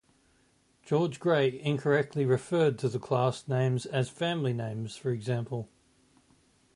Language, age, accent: English, 40-49, Australian English